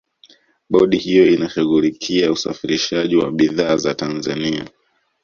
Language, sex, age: Swahili, male, 19-29